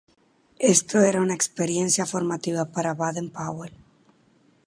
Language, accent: Spanish, Caribe: Cuba, Venezuela, Puerto Rico, República Dominicana, Panamá, Colombia caribeña, México caribeño, Costa del golfo de México